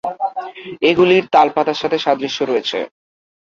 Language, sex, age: Bengali, male, under 19